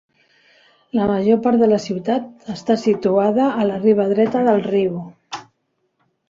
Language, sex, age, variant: Catalan, female, 60-69, Central